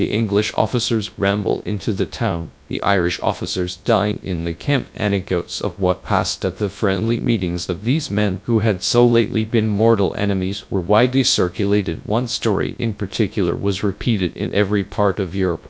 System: TTS, GradTTS